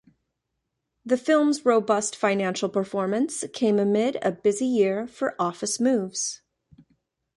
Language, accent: English, United States English